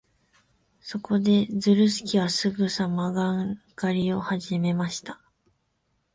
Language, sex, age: Japanese, female, 19-29